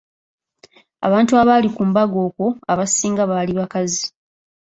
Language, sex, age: Ganda, female, 19-29